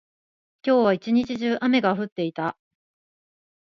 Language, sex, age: Japanese, female, 40-49